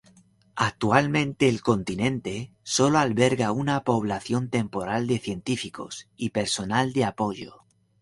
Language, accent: Spanish, España: Centro-Sur peninsular (Madrid, Toledo, Castilla-La Mancha)